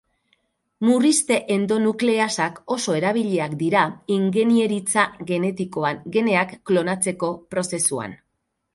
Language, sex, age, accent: Basque, female, 50-59, Mendebalekoa (Araba, Bizkaia, Gipuzkoako mendebaleko herri batzuk)